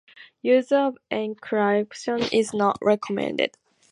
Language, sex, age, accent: English, female, under 19, England English